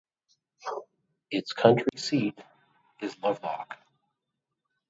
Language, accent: English, Canadian English